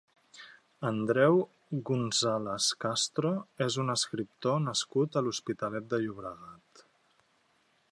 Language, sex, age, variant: Catalan, male, 40-49, Central